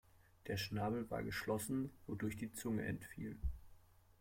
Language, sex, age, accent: German, male, 30-39, Deutschland Deutsch